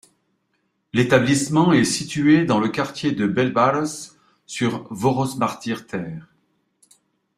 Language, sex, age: French, male, 40-49